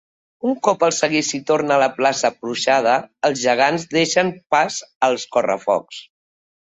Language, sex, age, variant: Catalan, female, 50-59, Septentrional